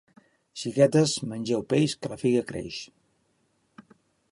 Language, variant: Catalan, Central